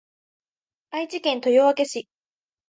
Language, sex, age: Japanese, female, under 19